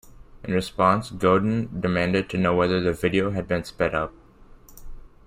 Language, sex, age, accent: English, male, under 19, United States English